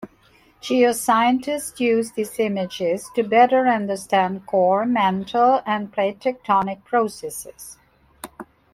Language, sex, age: English, female, 60-69